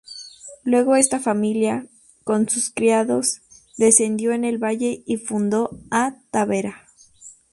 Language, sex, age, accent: Spanish, female, under 19, México